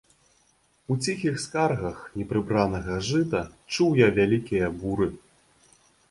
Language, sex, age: Belarusian, male, 30-39